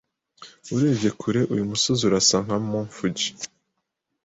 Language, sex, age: Kinyarwanda, male, 30-39